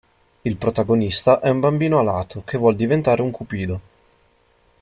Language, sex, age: Italian, male, 19-29